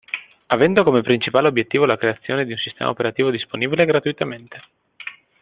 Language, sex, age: Italian, male, 19-29